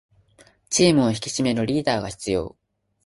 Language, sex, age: Japanese, male, 19-29